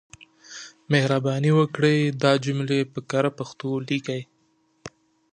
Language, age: Pashto, 19-29